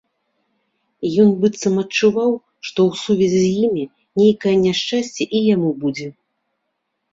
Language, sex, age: Belarusian, female, 40-49